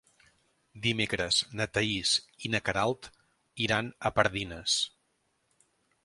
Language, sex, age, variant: Catalan, male, 40-49, Central